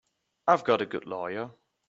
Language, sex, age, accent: English, male, 19-29, United States English